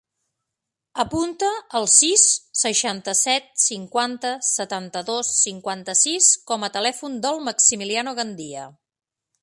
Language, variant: Catalan, Central